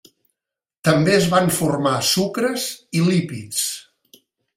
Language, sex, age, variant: Catalan, male, 60-69, Central